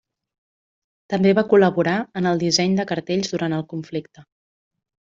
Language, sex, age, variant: Catalan, female, 40-49, Central